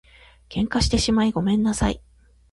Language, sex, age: Japanese, female, 40-49